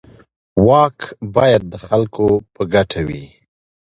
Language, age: Pashto, 30-39